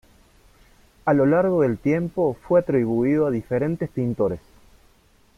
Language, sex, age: Spanish, male, 40-49